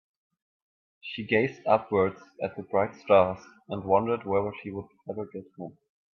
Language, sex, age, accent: English, male, 19-29, United States English